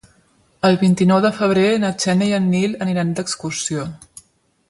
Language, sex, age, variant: Catalan, female, 40-49, Central